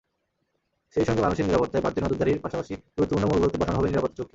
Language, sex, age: Bengali, male, 19-29